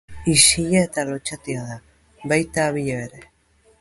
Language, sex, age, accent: Basque, male, under 19, Erdialdekoa edo Nafarra (Gipuzkoa, Nafarroa)